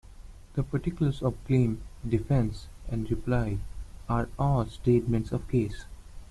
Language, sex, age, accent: English, male, under 19, India and South Asia (India, Pakistan, Sri Lanka)